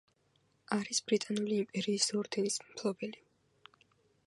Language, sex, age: Georgian, female, 19-29